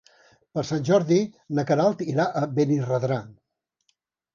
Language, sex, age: Catalan, male, 70-79